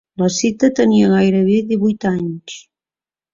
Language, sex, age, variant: Catalan, female, 50-59, Central